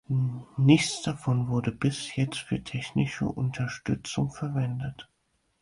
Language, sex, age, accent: German, male, 19-29, Deutschland Deutsch